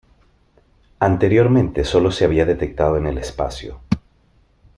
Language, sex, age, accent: Spanish, male, 40-49, Caribe: Cuba, Venezuela, Puerto Rico, República Dominicana, Panamá, Colombia caribeña, México caribeño, Costa del golfo de México